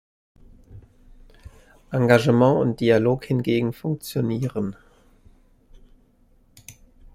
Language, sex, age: German, male, 30-39